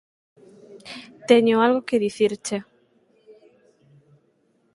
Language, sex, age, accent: Galician, female, 19-29, Oriental (común en zona oriental)